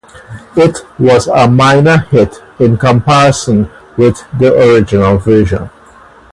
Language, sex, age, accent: English, male, 40-49, West Indies and Bermuda (Bahamas, Bermuda, Jamaica, Trinidad)